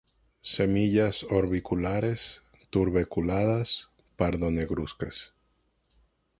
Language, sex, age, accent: Spanish, male, 19-29, Caribe: Cuba, Venezuela, Puerto Rico, República Dominicana, Panamá, Colombia caribeña, México caribeño, Costa del golfo de México